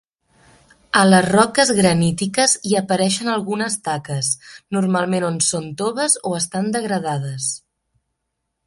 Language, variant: Catalan, Central